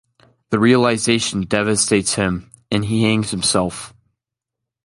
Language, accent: English, United States English